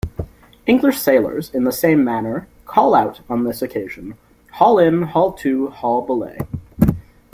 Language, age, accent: English, under 19, Canadian English